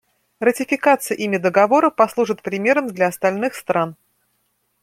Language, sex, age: Russian, female, 50-59